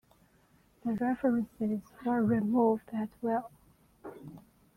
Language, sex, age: English, female, 19-29